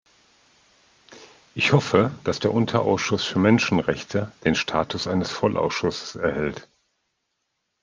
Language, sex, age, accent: German, male, 40-49, Deutschland Deutsch